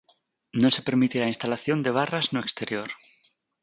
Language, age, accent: Galician, 19-29, Normativo (estándar)